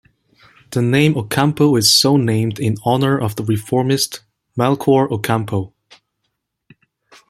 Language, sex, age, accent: English, male, 19-29, Singaporean English